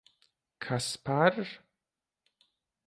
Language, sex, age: Latvian, male, 19-29